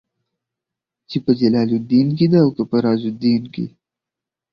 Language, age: Pashto, 19-29